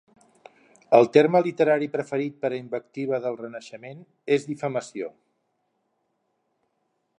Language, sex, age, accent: Catalan, male, 60-69, Neutre